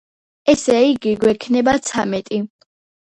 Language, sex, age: Georgian, female, under 19